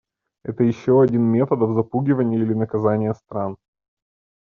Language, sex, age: Russian, male, 30-39